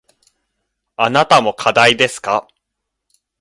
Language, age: Japanese, 19-29